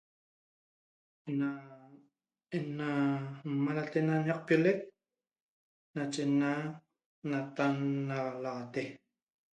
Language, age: Toba, 30-39